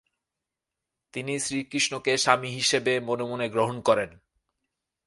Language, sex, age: Bengali, male, 30-39